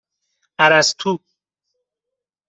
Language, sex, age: Persian, male, 30-39